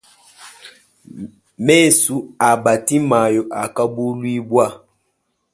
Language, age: Luba-Lulua, 19-29